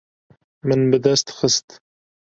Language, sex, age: Kurdish, male, 30-39